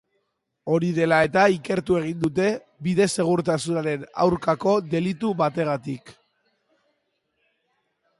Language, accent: Basque, Mendebalekoa (Araba, Bizkaia, Gipuzkoako mendebaleko herri batzuk)